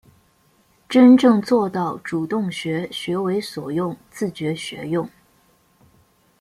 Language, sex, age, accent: Chinese, female, 19-29, 出生地：黑龙江省